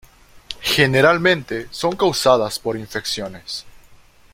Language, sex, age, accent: Spanish, male, 19-29, México